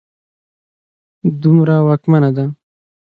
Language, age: Pashto, 19-29